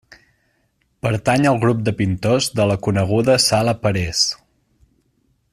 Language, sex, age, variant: Catalan, male, 19-29, Central